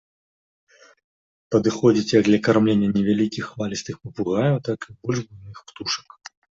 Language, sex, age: Belarusian, male, 30-39